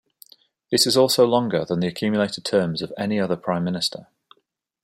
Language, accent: English, England English